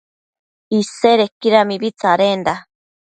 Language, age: Matsés, 30-39